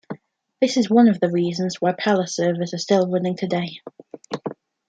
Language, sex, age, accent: English, female, 19-29, England English